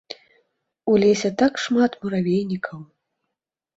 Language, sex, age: Belarusian, female, 30-39